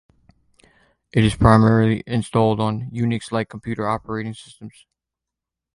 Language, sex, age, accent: English, male, 30-39, United States English